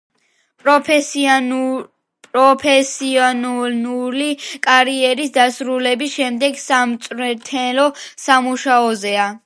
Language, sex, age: Georgian, female, under 19